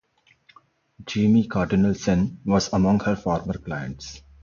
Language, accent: English, India and South Asia (India, Pakistan, Sri Lanka)